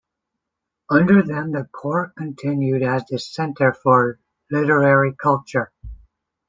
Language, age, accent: English, 30-39, United States English